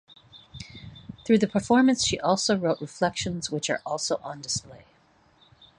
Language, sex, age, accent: English, female, 40-49, United States English